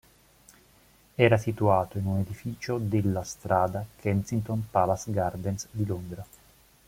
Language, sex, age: Italian, male, 40-49